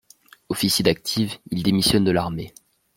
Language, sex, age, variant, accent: French, male, under 19, Français d'Europe, Français de Belgique